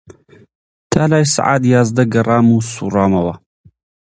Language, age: Central Kurdish, 19-29